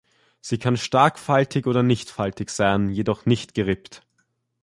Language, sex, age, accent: German, male, under 19, Österreichisches Deutsch